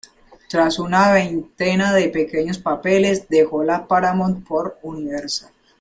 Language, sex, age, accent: Spanish, male, under 19, Andino-Pacífico: Colombia, Perú, Ecuador, oeste de Bolivia y Venezuela andina